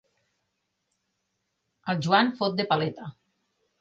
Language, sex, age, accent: Catalan, female, 40-49, Lleidatà